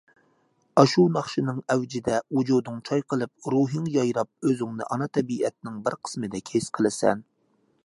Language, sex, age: Uyghur, male, 30-39